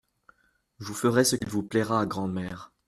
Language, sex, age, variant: French, male, 19-29, Français de métropole